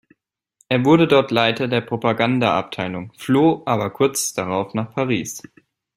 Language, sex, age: German, male, 19-29